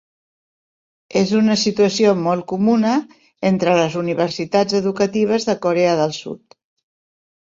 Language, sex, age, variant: Catalan, female, 60-69, Central